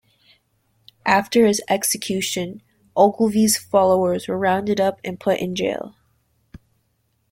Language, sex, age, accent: English, female, under 19, United States English